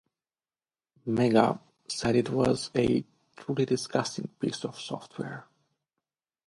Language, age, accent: English, 30-39, Eastern European